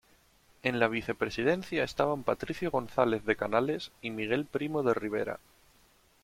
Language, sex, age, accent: Spanish, male, 19-29, España: Norte peninsular (Asturias, Castilla y León, Cantabria, País Vasco, Navarra, Aragón, La Rioja, Guadalajara, Cuenca)